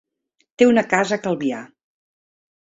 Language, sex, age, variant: Catalan, female, 50-59, Central